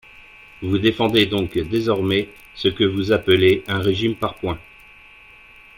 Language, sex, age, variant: French, male, 40-49, Français de métropole